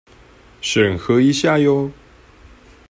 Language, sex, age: Chinese, male, 30-39